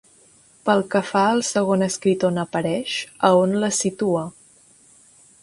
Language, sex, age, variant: Catalan, female, 19-29, Central